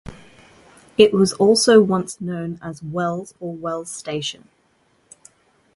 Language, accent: English, Australian English